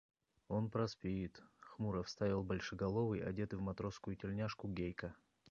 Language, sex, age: Russian, male, 40-49